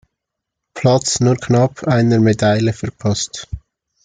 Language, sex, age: German, male, 19-29